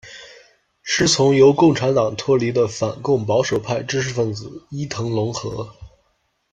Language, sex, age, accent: Chinese, male, 19-29, 出生地：山东省